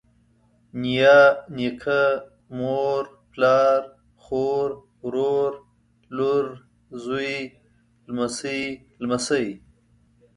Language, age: Pashto, 30-39